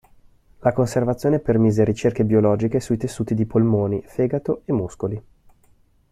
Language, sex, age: Italian, male, 19-29